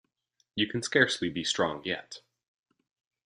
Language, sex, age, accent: English, male, 19-29, Canadian English